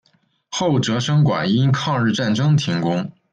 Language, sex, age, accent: Chinese, male, 19-29, 出生地：山东省